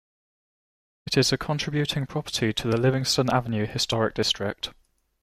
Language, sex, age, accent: English, male, 19-29, England English